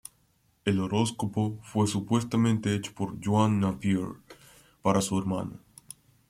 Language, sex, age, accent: Spanish, male, under 19, Andino-Pacífico: Colombia, Perú, Ecuador, oeste de Bolivia y Venezuela andina